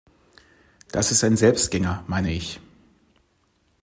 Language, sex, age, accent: German, male, 30-39, Deutschland Deutsch